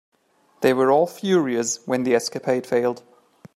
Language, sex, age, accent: English, male, 30-39, England English